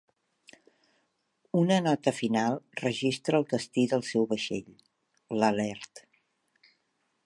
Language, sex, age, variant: Catalan, female, 40-49, Central